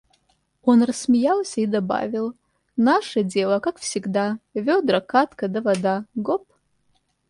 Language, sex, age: Russian, female, 30-39